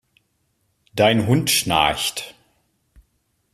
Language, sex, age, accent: German, male, 40-49, Deutschland Deutsch